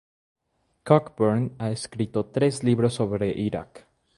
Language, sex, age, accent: Spanish, male, 19-29, México